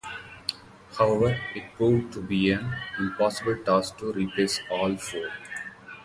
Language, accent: English, India and South Asia (India, Pakistan, Sri Lanka)